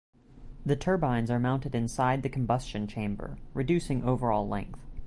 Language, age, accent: English, 19-29, United States English